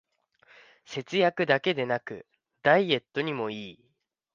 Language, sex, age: Japanese, male, 19-29